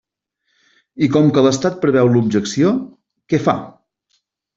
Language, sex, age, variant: Catalan, male, 40-49, Central